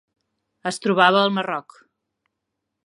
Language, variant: Catalan, Central